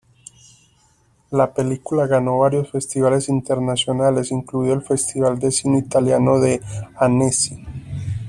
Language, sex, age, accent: Spanish, male, 19-29, Caribe: Cuba, Venezuela, Puerto Rico, República Dominicana, Panamá, Colombia caribeña, México caribeño, Costa del golfo de México